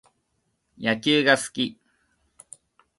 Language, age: Japanese, 19-29